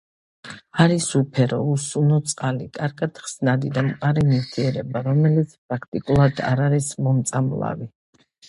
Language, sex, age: Georgian, female, 50-59